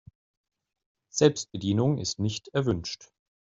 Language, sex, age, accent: German, male, 40-49, Deutschland Deutsch